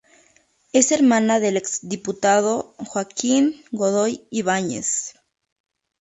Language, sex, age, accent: Spanish, female, 19-29, México